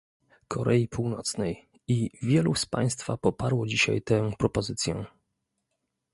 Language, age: Polish, 30-39